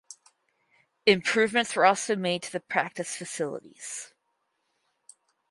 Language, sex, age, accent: English, female, 19-29, United States English